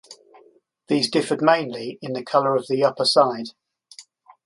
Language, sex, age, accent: English, male, 50-59, England English